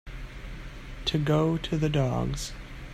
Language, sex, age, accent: English, male, 30-39, United States English